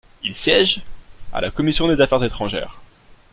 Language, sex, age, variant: French, male, 19-29, Français de métropole